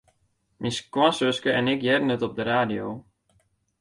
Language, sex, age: Western Frisian, male, 19-29